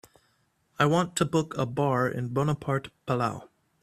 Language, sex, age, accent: English, male, 19-29, United States English